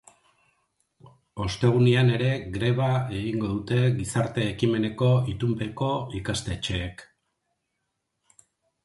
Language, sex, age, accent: Basque, male, 50-59, Erdialdekoa edo Nafarra (Gipuzkoa, Nafarroa)